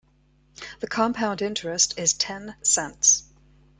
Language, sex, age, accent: English, female, 50-59, United States English